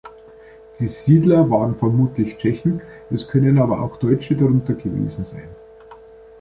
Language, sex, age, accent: German, male, 40-49, Deutschland Deutsch